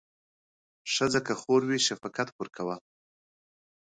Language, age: Pashto, 40-49